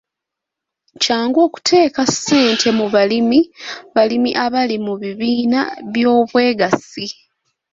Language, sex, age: Ganda, female, 19-29